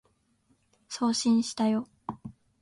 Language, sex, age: Japanese, female, 19-29